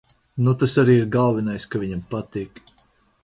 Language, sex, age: Latvian, male, 19-29